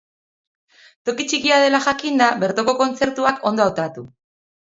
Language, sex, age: Basque, female, 30-39